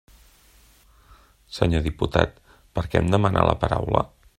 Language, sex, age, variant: Catalan, male, 40-49, Central